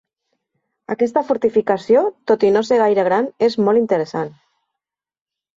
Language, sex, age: Catalan, female, 40-49